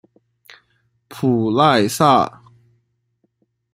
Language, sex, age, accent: Chinese, male, 19-29, 出生地：江苏省